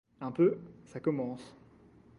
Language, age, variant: French, 19-29, Français de métropole